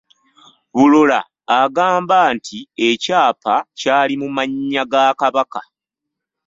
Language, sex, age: Ganda, male, 30-39